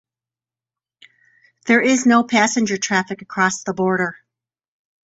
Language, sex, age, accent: English, female, 60-69, United States English